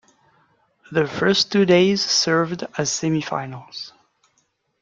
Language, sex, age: English, male, 30-39